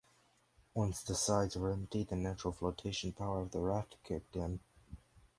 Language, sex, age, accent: English, male, under 19, United States English